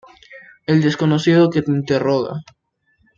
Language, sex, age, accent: Spanish, male, under 19, Andino-Pacífico: Colombia, Perú, Ecuador, oeste de Bolivia y Venezuela andina